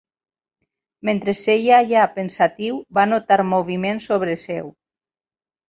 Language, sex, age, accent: Catalan, female, 40-49, valencià